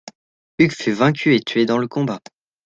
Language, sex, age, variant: French, male, under 19, Français de métropole